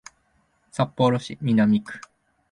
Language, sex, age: Japanese, male, 19-29